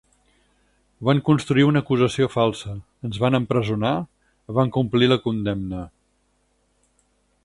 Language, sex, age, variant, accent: Catalan, male, 60-69, Central, Barceloní